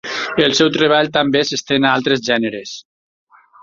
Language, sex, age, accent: Catalan, male, 40-49, valencià